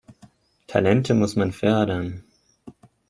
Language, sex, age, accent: German, male, 19-29, Deutschland Deutsch